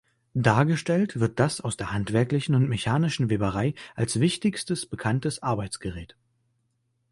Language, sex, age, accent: German, male, 19-29, Deutschland Deutsch